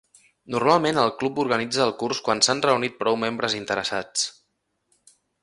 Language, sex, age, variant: Catalan, male, 19-29, Central